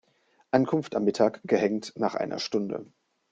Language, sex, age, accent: German, male, 19-29, Deutschland Deutsch